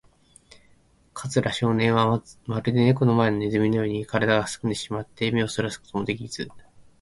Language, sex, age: Japanese, male, 19-29